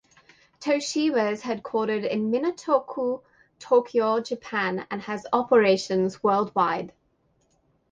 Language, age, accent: English, 30-39, United States English; England English